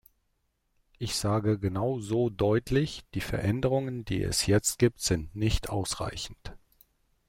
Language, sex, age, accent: German, male, 30-39, Deutschland Deutsch